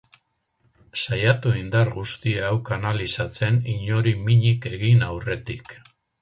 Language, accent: Basque, Mendebalekoa (Araba, Bizkaia, Gipuzkoako mendebaleko herri batzuk)